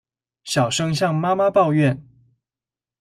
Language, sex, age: Chinese, male, 19-29